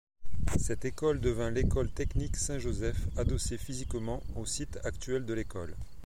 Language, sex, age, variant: French, male, 40-49, Français de métropole